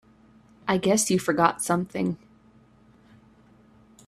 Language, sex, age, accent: English, female, 19-29, Canadian English